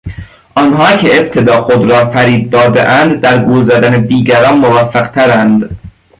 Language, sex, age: Persian, male, under 19